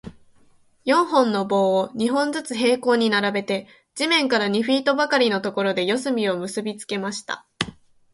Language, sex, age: Japanese, female, 19-29